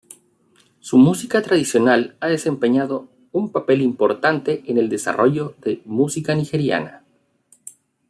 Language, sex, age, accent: Spanish, male, 40-49, Andino-Pacífico: Colombia, Perú, Ecuador, oeste de Bolivia y Venezuela andina